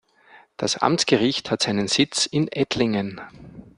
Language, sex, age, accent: German, male, 40-49, Österreichisches Deutsch